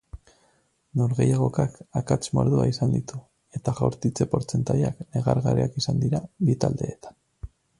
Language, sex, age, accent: Basque, male, 30-39, Mendebalekoa (Araba, Bizkaia, Gipuzkoako mendebaleko herri batzuk)